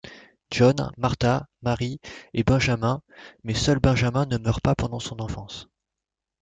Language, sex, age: French, male, 40-49